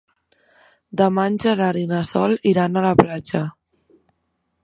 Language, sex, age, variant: Catalan, female, 19-29, Central